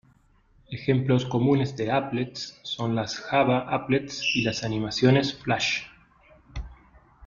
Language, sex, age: Spanish, male, 40-49